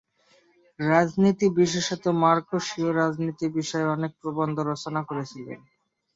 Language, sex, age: Bengali, male, 19-29